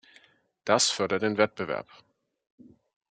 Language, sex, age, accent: German, male, 30-39, Deutschland Deutsch